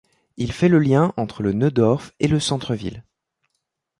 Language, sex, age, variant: French, male, 19-29, Français de métropole